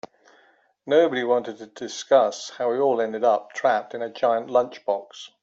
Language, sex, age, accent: English, male, 60-69, England English